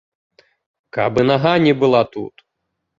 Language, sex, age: Belarusian, male, 30-39